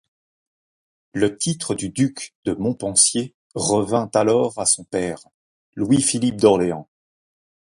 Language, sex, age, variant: French, male, 50-59, Français de métropole